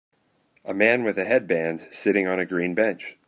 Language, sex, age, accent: English, male, 30-39, United States English